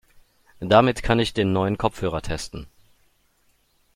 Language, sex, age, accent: German, male, 30-39, Deutschland Deutsch